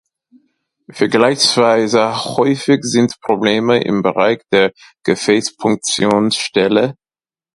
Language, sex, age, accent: German, male, 30-39, Amerikanisches Deutsch